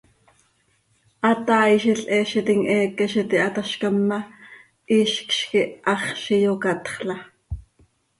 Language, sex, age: Seri, female, 40-49